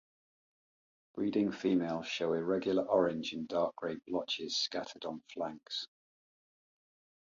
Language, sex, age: English, male, 40-49